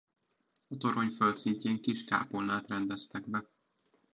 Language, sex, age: Hungarian, male, 19-29